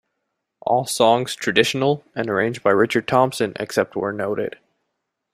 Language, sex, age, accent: English, male, 19-29, United States English